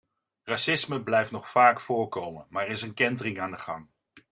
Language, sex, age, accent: Dutch, male, 40-49, Nederlands Nederlands